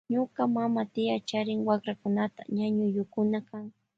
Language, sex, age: Loja Highland Quichua, female, 19-29